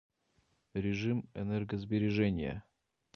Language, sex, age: Russian, male, 40-49